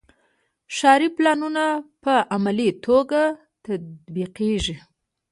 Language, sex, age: Pashto, female, 19-29